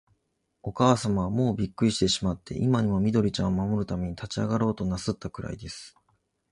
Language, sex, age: Japanese, male, 40-49